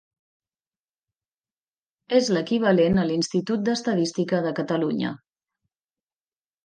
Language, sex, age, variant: Catalan, female, 30-39, Nord-Occidental